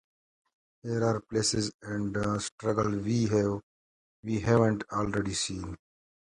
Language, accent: English, United States English